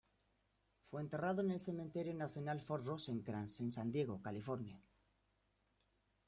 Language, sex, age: Spanish, male, 19-29